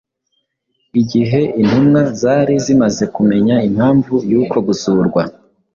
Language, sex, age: Kinyarwanda, male, 19-29